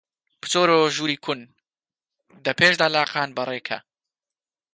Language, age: Central Kurdish, 19-29